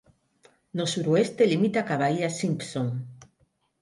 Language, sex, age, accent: Galician, female, 50-59, Neofalante